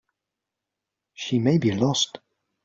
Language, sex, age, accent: English, male, 30-39, England English